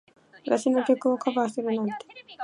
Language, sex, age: Japanese, female, under 19